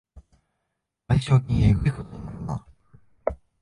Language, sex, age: Japanese, male, 19-29